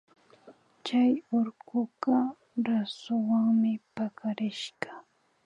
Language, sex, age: Imbabura Highland Quichua, female, under 19